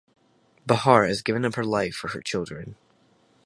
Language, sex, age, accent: English, male, under 19, United States English